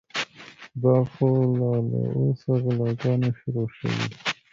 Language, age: Pashto, 19-29